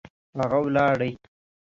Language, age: English, 19-29